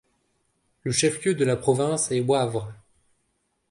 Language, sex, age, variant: French, male, 30-39, Français de métropole